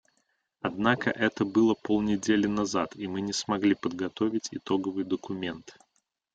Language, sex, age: Russian, male, 30-39